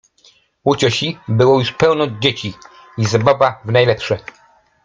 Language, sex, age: Polish, male, 40-49